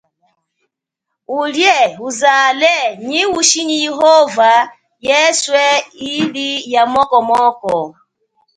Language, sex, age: Chokwe, female, 30-39